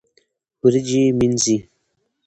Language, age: Pashto, 19-29